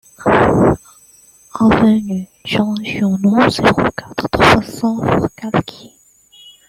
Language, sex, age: French, female, 19-29